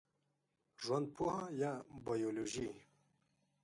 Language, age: Pashto, 19-29